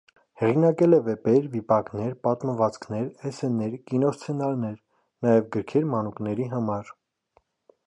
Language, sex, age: Armenian, male, 19-29